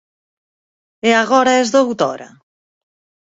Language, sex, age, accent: Galician, female, 30-39, Atlántico (seseo e gheada)